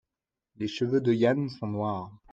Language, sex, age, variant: French, male, 30-39, Français de métropole